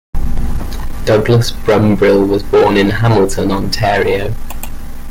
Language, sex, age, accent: English, male, 19-29, England English